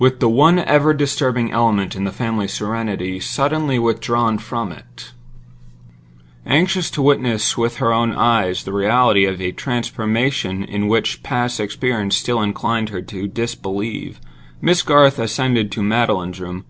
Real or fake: real